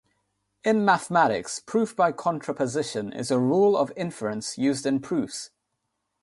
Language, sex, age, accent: English, male, 19-29, England English; India and South Asia (India, Pakistan, Sri Lanka)